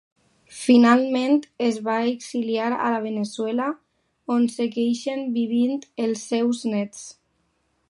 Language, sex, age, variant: Catalan, female, under 19, Alacantí